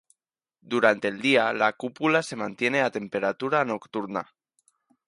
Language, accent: Spanish, España: Centro-Sur peninsular (Madrid, Toledo, Castilla-La Mancha)